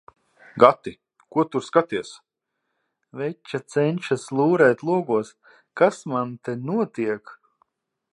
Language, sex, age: Latvian, male, 30-39